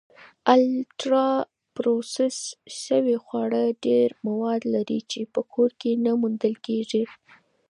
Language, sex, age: Pashto, female, under 19